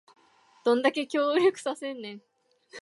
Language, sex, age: Japanese, female, 19-29